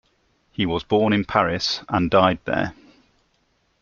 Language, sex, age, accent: English, male, 40-49, England English